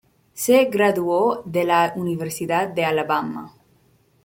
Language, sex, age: Spanish, female, 19-29